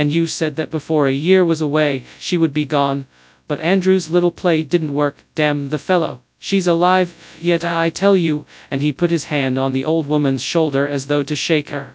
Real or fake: fake